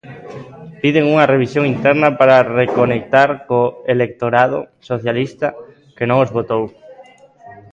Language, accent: Galician, Atlántico (seseo e gheada)